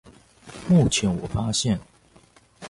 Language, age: Chinese, 30-39